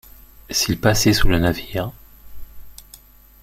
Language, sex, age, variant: French, male, 50-59, Français de métropole